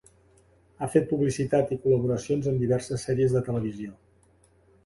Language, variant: Catalan, Central